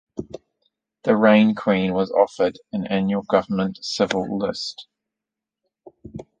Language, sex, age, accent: English, male, 30-39, New Zealand English